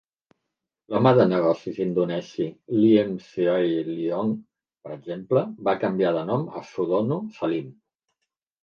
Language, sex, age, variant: Catalan, male, 50-59, Central